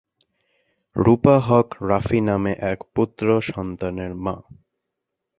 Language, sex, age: Bengali, male, 19-29